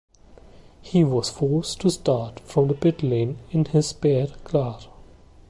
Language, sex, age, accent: English, male, 19-29, India and South Asia (India, Pakistan, Sri Lanka)